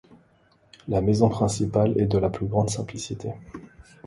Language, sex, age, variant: French, male, 30-39, Français de métropole